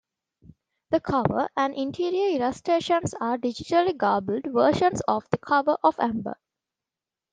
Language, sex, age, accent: English, female, 19-29, India and South Asia (India, Pakistan, Sri Lanka)